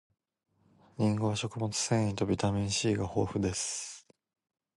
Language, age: Japanese, 19-29